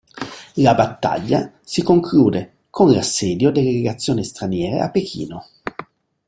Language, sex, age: Italian, male, 50-59